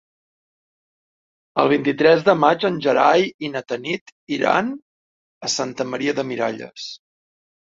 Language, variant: Catalan, Central